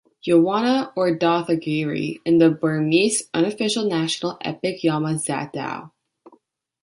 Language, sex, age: English, female, 19-29